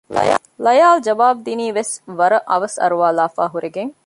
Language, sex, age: Divehi, female, 40-49